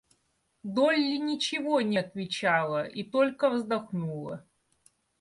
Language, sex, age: Russian, female, 40-49